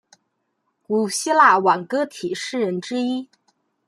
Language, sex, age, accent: Chinese, female, 19-29, 出生地：河北省